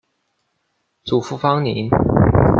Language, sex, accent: Chinese, male, 出生地：湖北省